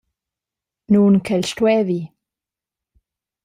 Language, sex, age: Romansh, female, 19-29